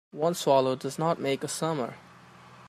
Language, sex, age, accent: English, male, 19-29, United States English